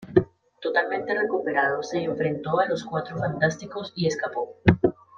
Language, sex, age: Spanish, female, 30-39